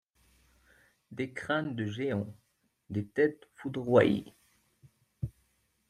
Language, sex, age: French, male, 19-29